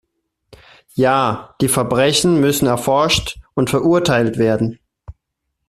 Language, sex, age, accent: German, male, 30-39, Deutschland Deutsch